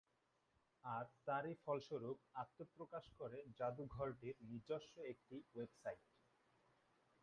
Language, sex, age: Bengali, male, 19-29